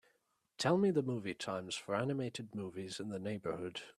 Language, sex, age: English, male, 19-29